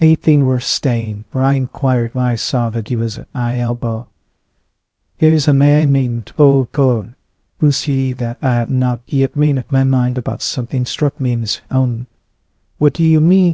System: TTS, VITS